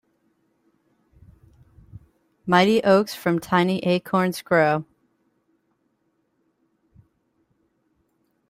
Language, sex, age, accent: English, female, 19-29, United States English